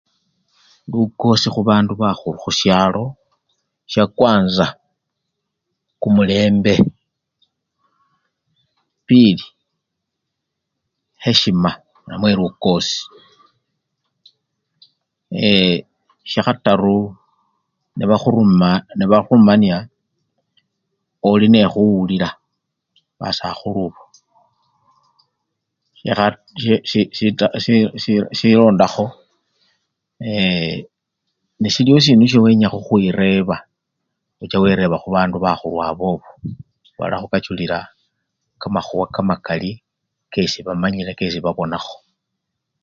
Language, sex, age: Luyia, male, 60-69